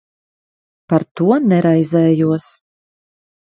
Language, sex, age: Latvian, female, 30-39